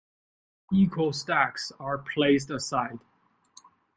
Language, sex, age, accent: English, male, 19-29, Hong Kong English